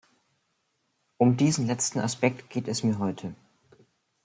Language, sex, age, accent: German, male, under 19, Deutschland Deutsch